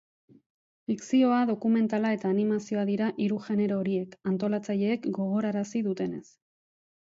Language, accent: Basque, Erdialdekoa edo Nafarra (Gipuzkoa, Nafarroa)